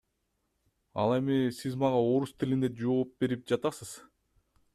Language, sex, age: Kyrgyz, male, 19-29